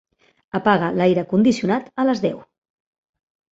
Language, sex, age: Catalan, female, 40-49